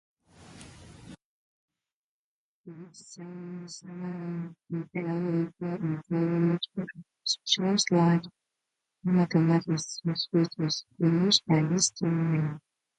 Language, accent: English, United States English